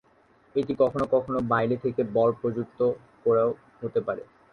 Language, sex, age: Bengali, male, under 19